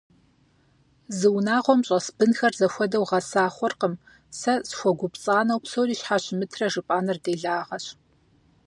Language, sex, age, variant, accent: Kabardian, female, 30-39, Адыгэбзэ (Къэбэрдей, Кирил, псоми зэдай), Джылэхъстэней (Gilahsteney)